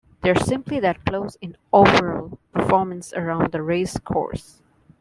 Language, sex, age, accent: English, female, 19-29, India and South Asia (India, Pakistan, Sri Lanka)